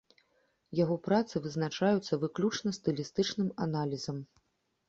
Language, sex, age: Belarusian, female, 30-39